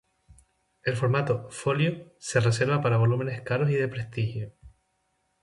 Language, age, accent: Spanish, 19-29, España: Islas Canarias